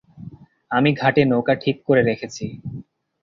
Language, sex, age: Bengali, male, 19-29